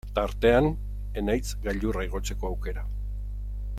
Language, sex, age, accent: Basque, male, 50-59, Erdialdekoa edo Nafarra (Gipuzkoa, Nafarroa)